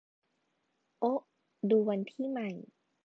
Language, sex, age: Thai, female, 19-29